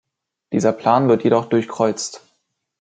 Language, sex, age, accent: German, male, under 19, Deutschland Deutsch